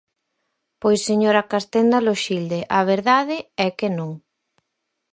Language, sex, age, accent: Galician, female, 30-39, Normativo (estándar)